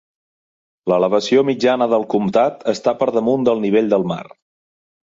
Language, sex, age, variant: Catalan, male, 30-39, Central